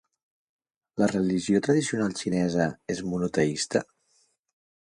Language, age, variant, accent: Catalan, 40-49, Central, central